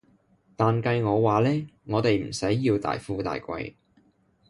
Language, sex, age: Cantonese, male, 19-29